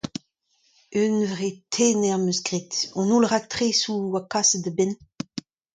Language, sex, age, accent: Breton, female, 40-49, Kerneveg